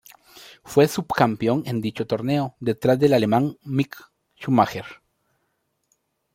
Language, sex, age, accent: Spanish, male, 30-39, América central